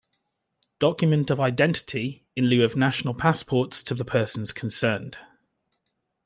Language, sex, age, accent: English, male, 19-29, England English